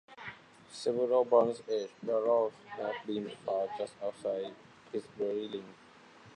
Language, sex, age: English, male, 19-29